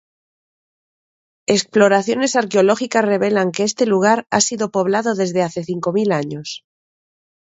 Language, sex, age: Spanish, female, 30-39